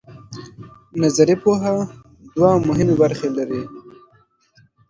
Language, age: Pashto, 19-29